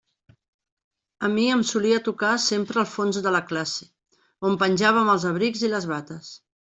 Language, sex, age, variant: Catalan, female, 50-59, Central